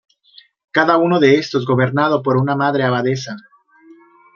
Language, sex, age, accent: Spanish, male, 30-39, México